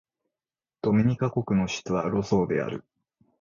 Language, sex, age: Japanese, male, 19-29